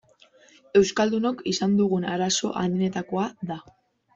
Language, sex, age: Basque, female, 19-29